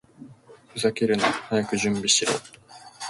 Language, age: Japanese, 19-29